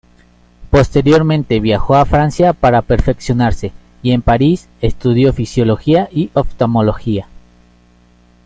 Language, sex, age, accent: Spanish, male, 30-39, México